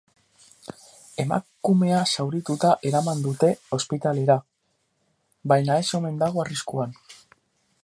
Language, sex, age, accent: Basque, male, 19-29, Mendebalekoa (Araba, Bizkaia, Gipuzkoako mendebaleko herri batzuk)